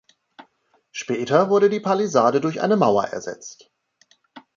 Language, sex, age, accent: German, male, 50-59, Deutschland Deutsch